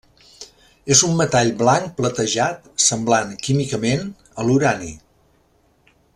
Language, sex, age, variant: Catalan, male, 60-69, Central